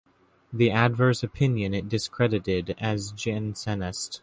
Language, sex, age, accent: English, male, 19-29, United States English